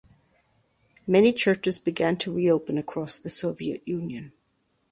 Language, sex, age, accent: English, female, 60-69, United States English